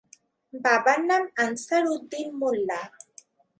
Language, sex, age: Bengali, female, under 19